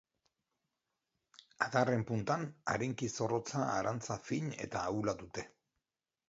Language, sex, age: Basque, male, 50-59